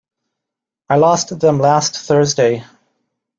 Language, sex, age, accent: English, male, 19-29, Canadian English